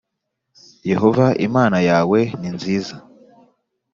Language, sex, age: Kinyarwanda, male, 19-29